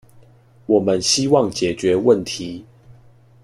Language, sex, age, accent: Chinese, male, 19-29, 出生地：臺北市